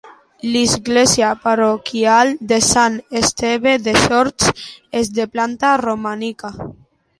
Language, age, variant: Catalan, under 19, Central